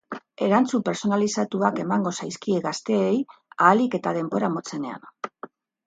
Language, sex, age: Basque, female, 60-69